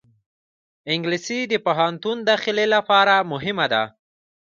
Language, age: Pashto, 19-29